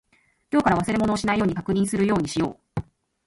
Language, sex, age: Japanese, female, 40-49